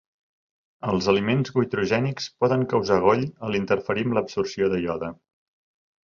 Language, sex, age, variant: Catalan, male, 40-49, Central